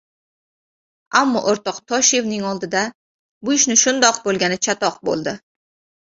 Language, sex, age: Uzbek, female, 30-39